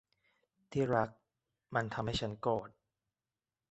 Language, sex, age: Thai, male, 30-39